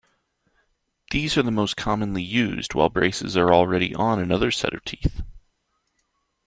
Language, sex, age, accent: English, male, 30-39, United States English